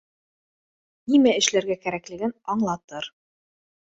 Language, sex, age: Bashkir, female, 30-39